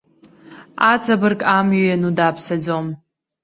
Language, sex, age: Abkhazian, female, under 19